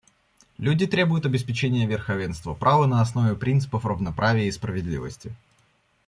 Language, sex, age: Russian, male, under 19